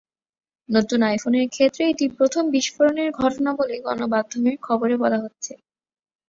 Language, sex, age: Bengali, female, 19-29